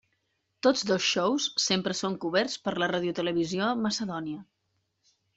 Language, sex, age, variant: Catalan, female, 40-49, Central